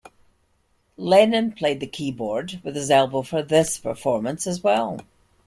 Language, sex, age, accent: English, female, 60-69, Scottish English